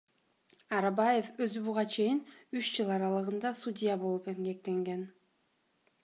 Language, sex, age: Kyrgyz, female, 30-39